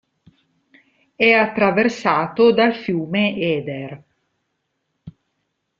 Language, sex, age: Italian, female, 40-49